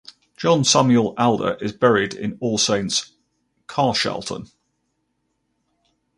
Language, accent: English, England English